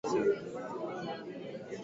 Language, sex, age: English, male, 19-29